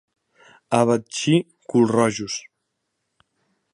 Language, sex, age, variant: Catalan, male, under 19, Central